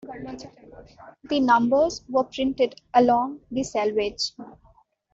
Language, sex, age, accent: English, female, 19-29, India and South Asia (India, Pakistan, Sri Lanka)